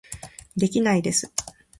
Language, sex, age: Japanese, female, 19-29